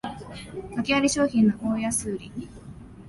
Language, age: Japanese, 19-29